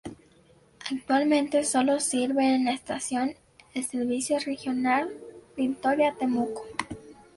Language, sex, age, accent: Spanish, female, under 19, América central